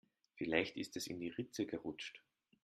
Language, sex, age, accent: German, male, 30-39, Österreichisches Deutsch